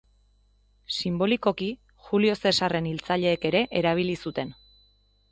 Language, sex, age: Basque, male, 30-39